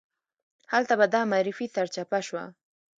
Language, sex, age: Pashto, female, 19-29